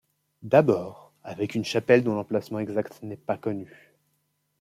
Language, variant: French, Français de métropole